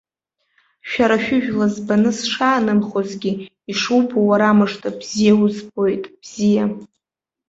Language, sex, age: Abkhazian, female, 19-29